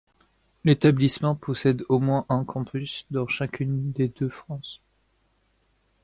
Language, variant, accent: French, Français de métropole, Parisien